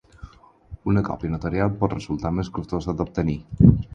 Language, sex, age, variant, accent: Catalan, male, 30-39, Balear, balear; aprenent (recent, des del castellà)